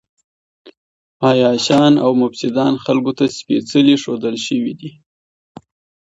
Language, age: Pashto, 30-39